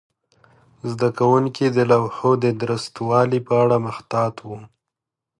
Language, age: Pashto, 19-29